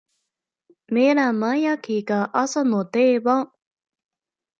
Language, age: Japanese, 19-29